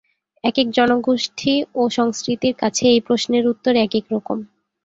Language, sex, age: Bengali, female, 19-29